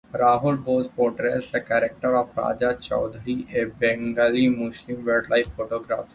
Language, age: English, 19-29